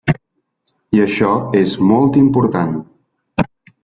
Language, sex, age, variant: Catalan, male, 50-59, Central